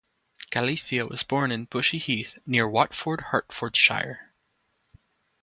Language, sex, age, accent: English, male, under 19, United States English